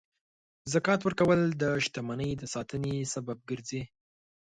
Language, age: Pashto, 19-29